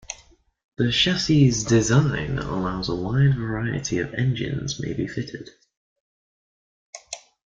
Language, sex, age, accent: English, male, under 19, England English